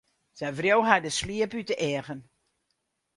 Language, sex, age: Western Frisian, female, 60-69